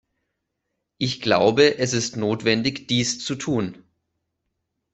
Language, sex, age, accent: German, male, 30-39, Deutschland Deutsch